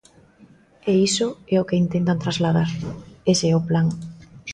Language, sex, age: Galician, female, 40-49